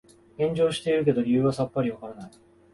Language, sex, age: Japanese, male, 19-29